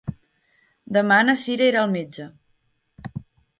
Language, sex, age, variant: Catalan, female, 19-29, Central